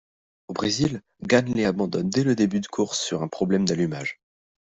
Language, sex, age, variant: French, male, under 19, Français de métropole